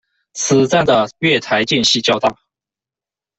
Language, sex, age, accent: Chinese, male, under 19, 出生地：四川省